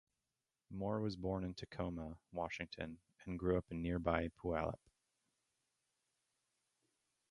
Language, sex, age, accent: English, male, 19-29, United States English